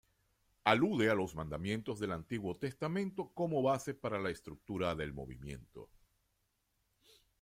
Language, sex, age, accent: Spanish, male, 60-69, Caribe: Cuba, Venezuela, Puerto Rico, República Dominicana, Panamá, Colombia caribeña, México caribeño, Costa del golfo de México